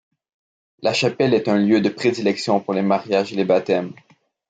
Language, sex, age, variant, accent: French, male, 19-29, Français d'Amérique du Nord, Français du Canada